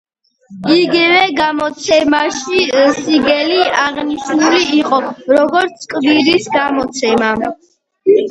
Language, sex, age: Georgian, female, under 19